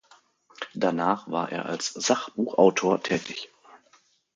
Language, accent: German, Deutschland Deutsch